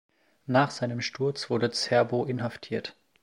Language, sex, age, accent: German, male, 19-29, Deutschland Deutsch